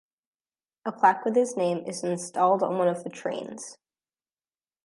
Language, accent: English, United States English